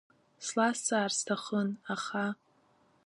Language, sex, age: Abkhazian, female, under 19